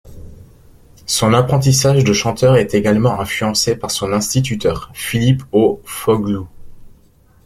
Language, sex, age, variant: French, male, 19-29, Français de métropole